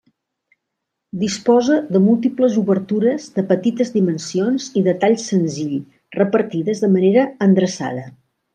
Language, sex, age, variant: Catalan, female, 60-69, Central